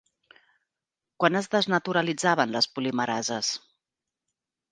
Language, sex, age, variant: Catalan, female, 40-49, Central